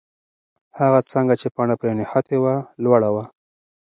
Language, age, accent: Pashto, 30-39, پکتیا ولایت، احمدزی